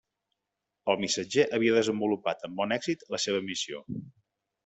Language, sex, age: Catalan, male, 40-49